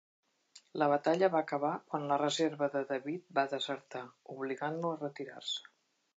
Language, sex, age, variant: Catalan, female, 60-69, Central